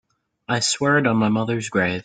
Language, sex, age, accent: English, male, 19-29, United States English